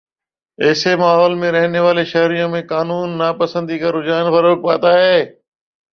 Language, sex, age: Urdu, female, 19-29